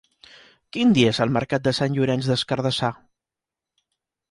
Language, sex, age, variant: Catalan, male, 40-49, Central